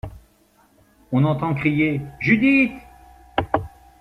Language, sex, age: French, male, 60-69